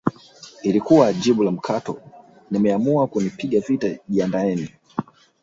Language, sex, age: Swahili, male, 19-29